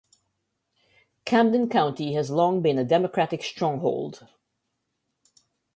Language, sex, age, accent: English, female, 50-59, West Indies and Bermuda (Bahamas, Bermuda, Jamaica, Trinidad)